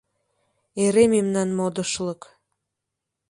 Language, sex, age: Mari, female, 19-29